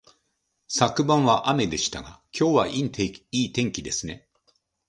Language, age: Japanese, 50-59